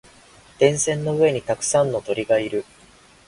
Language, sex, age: Japanese, male, 19-29